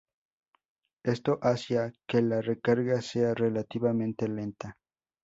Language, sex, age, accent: Spanish, male, under 19, México